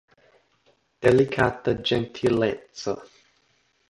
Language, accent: Esperanto, Internacia